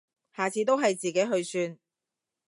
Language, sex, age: Cantonese, female, 30-39